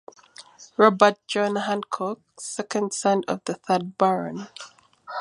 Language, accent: English, United States English; Southern African (South Africa, Zimbabwe, Namibia)